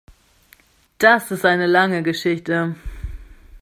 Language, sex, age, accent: German, female, 19-29, Deutschland Deutsch